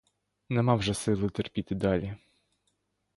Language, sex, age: Ukrainian, male, 19-29